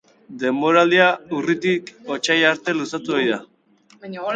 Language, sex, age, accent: Basque, male, 19-29, Erdialdekoa edo Nafarra (Gipuzkoa, Nafarroa)